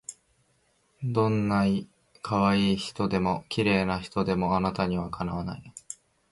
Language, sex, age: Japanese, male, 19-29